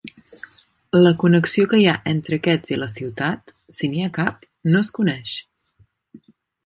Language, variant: Catalan, Central